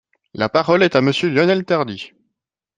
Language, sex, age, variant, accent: French, male, 19-29, Français d'Europe, Français de Suisse